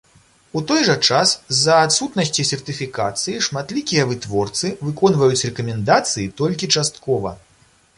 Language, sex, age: Belarusian, male, 30-39